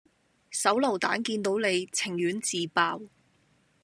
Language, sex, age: Cantonese, female, 19-29